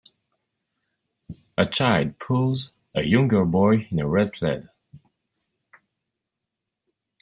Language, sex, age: English, male, 19-29